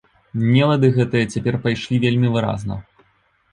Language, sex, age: Belarusian, male, 19-29